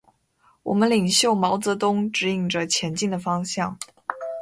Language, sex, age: Chinese, female, 19-29